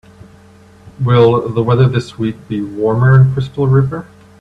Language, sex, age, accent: English, male, 50-59, Canadian English